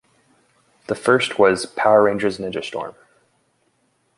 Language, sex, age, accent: English, male, 19-29, United States English